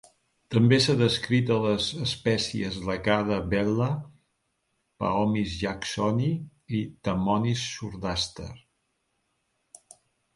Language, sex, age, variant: Catalan, male, 60-69, Central